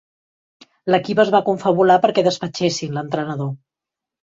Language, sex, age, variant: Catalan, female, 50-59, Central